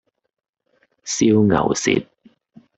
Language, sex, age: Cantonese, male, 40-49